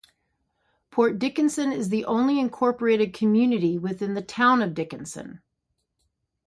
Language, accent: English, United States English